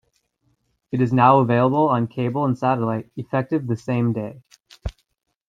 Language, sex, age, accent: English, male, 30-39, United States English